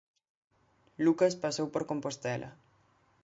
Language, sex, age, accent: Galician, male, 19-29, Atlántico (seseo e gheada); Normativo (estándar)